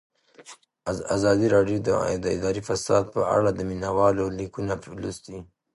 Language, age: Pashto, 19-29